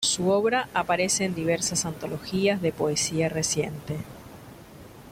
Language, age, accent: Spanish, 50-59, Rioplatense: Argentina, Uruguay, este de Bolivia, Paraguay